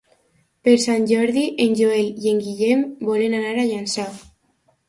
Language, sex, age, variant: Catalan, female, under 19, Alacantí